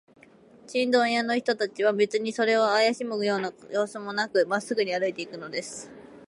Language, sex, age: Japanese, female, 19-29